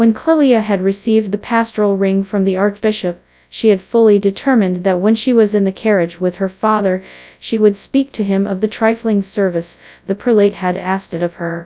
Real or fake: fake